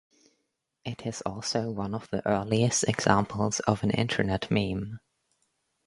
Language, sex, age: English, female, under 19